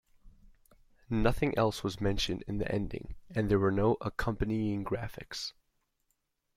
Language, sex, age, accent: English, male, 19-29, Canadian English